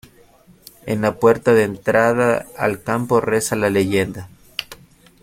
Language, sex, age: Spanish, male, 30-39